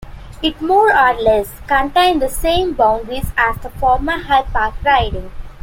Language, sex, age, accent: English, female, 19-29, India and South Asia (India, Pakistan, Sri Lanka)